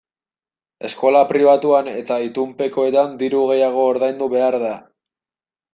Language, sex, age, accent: Basque, male, 19-29, Mendebalekoa (Araba, Bizkaia, Gipuzkoako mendebaleko herri batzuk)